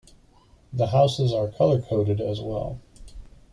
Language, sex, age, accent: English, male, 40-49, United States English